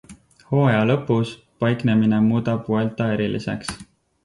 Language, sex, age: Estonian, male, 19-29